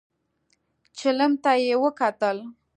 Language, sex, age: Pashto, female, 30-39